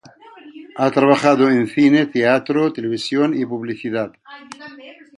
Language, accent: Spanish, España: Centro-Sur peninsular (Madrid, Toledo, Castilla-La Mancha)